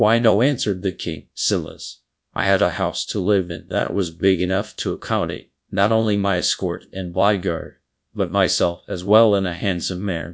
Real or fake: fake